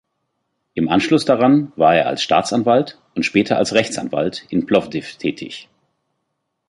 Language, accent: German, Deutschland Deutsch